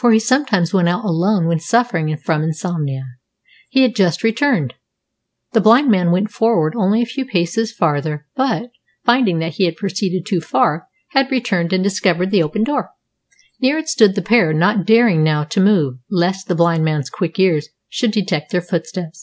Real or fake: real